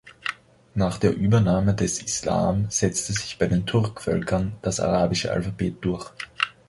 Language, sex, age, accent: German, male, 19-29, Österreichisches Deutsch